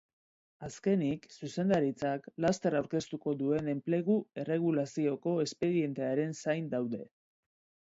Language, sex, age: Basque, female, 40-49